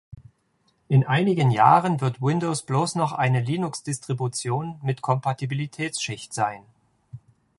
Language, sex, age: German, male, 40-49